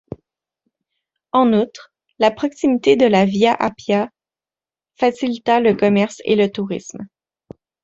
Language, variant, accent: French, Français d'Amérique du Nord, Français du Canada